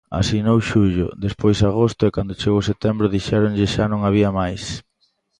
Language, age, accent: Galician, 30-39, Normativo (estándar)